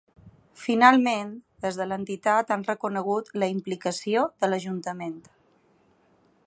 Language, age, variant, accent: Catalan, 30-39, Balear, balear; Palma